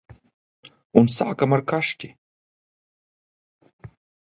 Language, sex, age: Latvian, male, 60-69